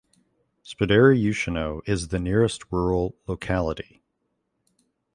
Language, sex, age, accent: English, male, 40-49, United States English